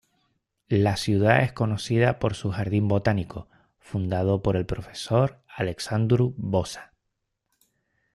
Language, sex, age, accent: Spanish, male, 40-49, España: Islas Canarias